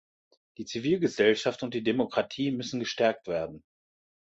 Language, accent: German, Deutschland Deutsch